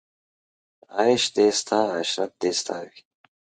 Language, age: Pashto, 30-39